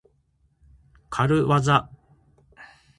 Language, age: Japanese, 50-59